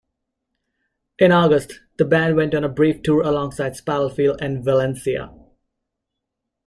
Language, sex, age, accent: English, male, 19-29, United States English